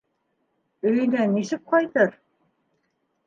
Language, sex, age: Bashkir, female, 60-69